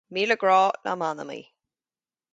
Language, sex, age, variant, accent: Irish, female, 30-39, Gaeilge Chonnacht, Cainteoir dúchais, Gaeltacht